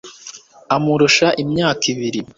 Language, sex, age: Kinyarwanda, male, under 19